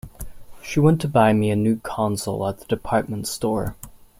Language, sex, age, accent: English, male, 19-29, United States English